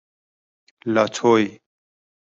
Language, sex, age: Persian, male, 30-39